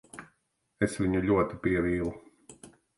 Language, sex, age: Latvian, male, 40-49